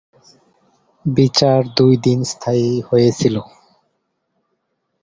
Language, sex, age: Bengali, male, 30-39